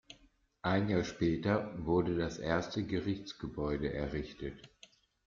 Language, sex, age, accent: German, male, 50-59, Deutschland Deutsch